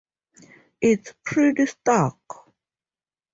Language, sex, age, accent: English, female, 19-29, Southern African (South Africa, Zimbabwe, Namibia)